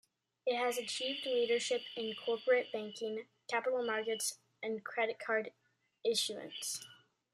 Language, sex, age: English, female, 19-29